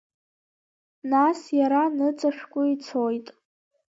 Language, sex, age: Abkhazian, female, under 19